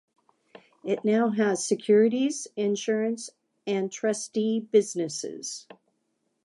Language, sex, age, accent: English, female, 50-59, United States English